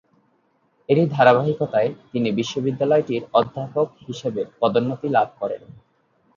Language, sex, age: Bengali, male, 19-29